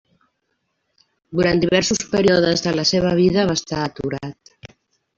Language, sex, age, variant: Catalan, female, 50-59, Central